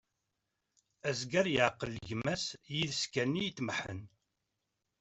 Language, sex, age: Kabyle, male, 40-49